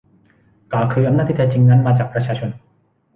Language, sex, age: Thai, male, 19-29